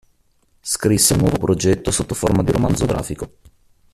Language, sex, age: Italian, male, 40-49